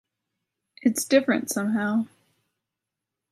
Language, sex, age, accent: English, female, 30-39, United States English